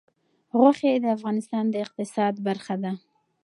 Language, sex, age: Pashto, female, 19-29